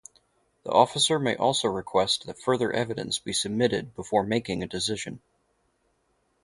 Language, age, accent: English, 30-39, United States English